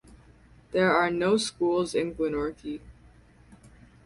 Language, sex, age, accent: English, female, 19-29, Canadian English